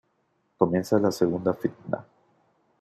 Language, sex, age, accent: Spanish, male, 30-39, México